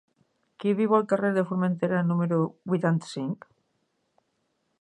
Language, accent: Catalan, valencià